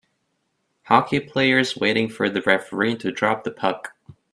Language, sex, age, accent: English, male, 19-29, United States English